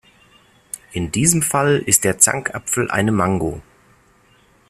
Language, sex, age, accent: German, male, 40-49, Deutschland Deutsch